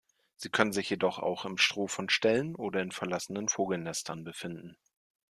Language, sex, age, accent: German, male, 30-39, Deutschland Deutsch